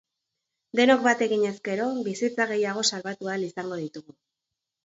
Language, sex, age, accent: Basque, female, 40-49, Erdialdekoa edo Nafarra (Gipuzkoa, Nafarroa)